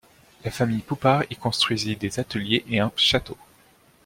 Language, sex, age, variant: French, male, 19-29, Français de métropole